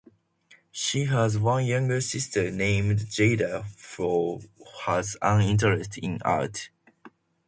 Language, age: English, under 19